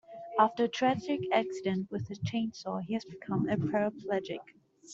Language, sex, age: English, female, 19-29